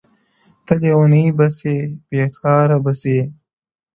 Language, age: Pashto, under 19